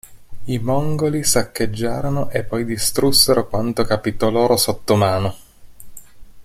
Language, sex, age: Italian, male, 30-39